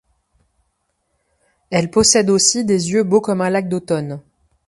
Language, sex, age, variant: French, female, 40-49, Français de métropole